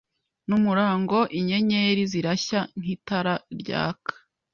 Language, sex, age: Kinyarwanda, female, 19-29